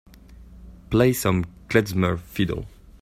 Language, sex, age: English, male, 19-29